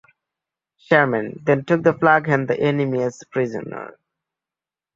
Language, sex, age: English, male, under 19